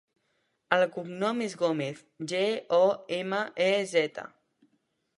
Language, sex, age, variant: Catalan, male, 19-29, Central